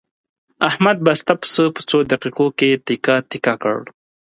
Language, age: Pashto, 30-39